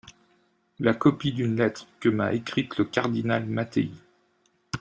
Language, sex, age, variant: French, male, 50-59, Français de métropole